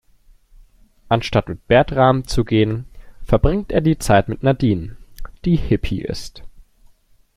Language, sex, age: German, male, 19-29